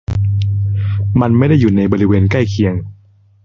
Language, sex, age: Thai, male, 30-39